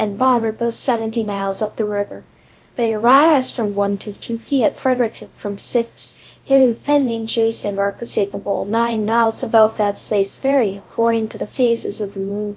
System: TTS, VITS